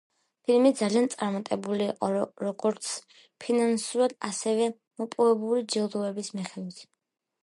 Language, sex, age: Georgian, female, under 19